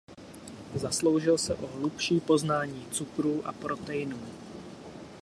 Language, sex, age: Czech, male, 30-39